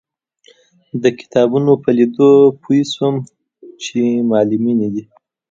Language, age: Pashto, 19-29